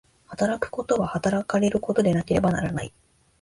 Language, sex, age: Japanese, female, 19-29